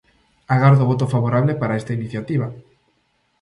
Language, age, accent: Galician, under 19, Normativo (estándar)